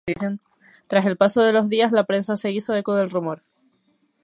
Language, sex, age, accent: Spanish, female, 19-29, España: Islas Canarias